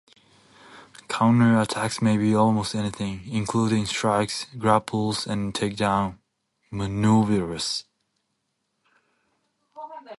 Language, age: English, 19-29